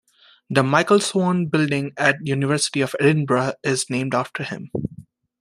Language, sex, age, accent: English, male, 19-29, United States English